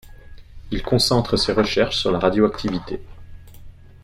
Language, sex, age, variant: French, male, 30-39, Français de métropole